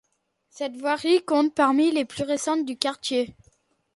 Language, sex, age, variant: French, male, 40-49, Français de métropole